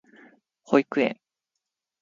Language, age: Japanese, 30-39